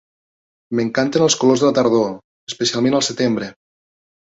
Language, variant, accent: Catalan, Nord-Occidental, Lleida